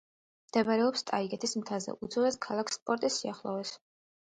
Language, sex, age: Georgian, female, 19-29